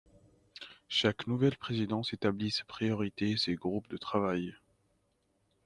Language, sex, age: French, male, 30-39